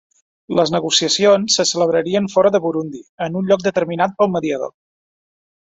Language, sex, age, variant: Catalan, male, 30-39, Central